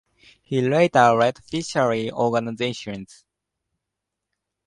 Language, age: English, under 19